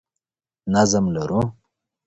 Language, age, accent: Pashto, 19-29, معیاري پښتو